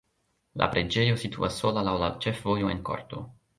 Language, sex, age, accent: Esperanto, male, 19-29, Internacia